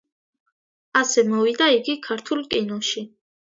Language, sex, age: Georgian, female, under 19